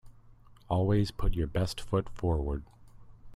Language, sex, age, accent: English, male, 30-39, United States English